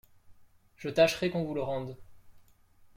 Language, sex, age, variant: French, male, 19-29, Français de métropole